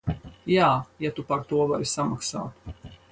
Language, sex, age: Latvian, female, 50-59